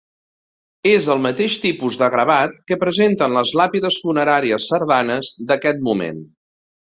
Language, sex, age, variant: Catalan, male, 50-59, Central